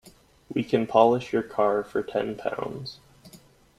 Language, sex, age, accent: English, male, 19-29, United States English